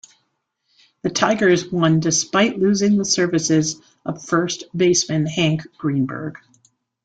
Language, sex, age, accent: English, female, 60-69, United States English